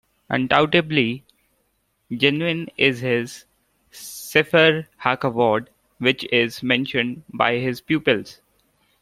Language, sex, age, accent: English, male, 19-29, India and South Asia (India, Pakistan, Sri Lanka)